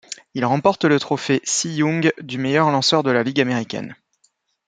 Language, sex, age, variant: French, male, 30-39, Français de métropole